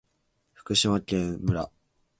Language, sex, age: Japanese, male, 19-29